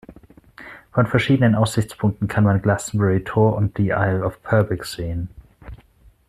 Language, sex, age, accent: German, male, 30-39, Deutschland Deutsch